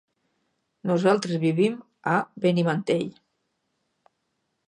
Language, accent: Catalan, valencià